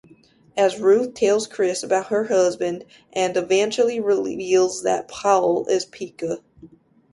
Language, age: English, 19-29